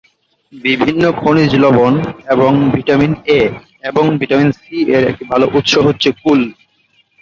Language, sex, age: Bengali, male, 30-39